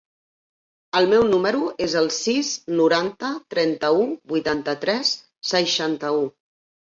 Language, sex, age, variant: Catalan, female, 50-59, Central